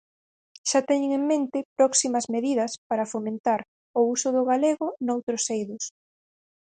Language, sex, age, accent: Galician, female, 19-29, Central (gheada)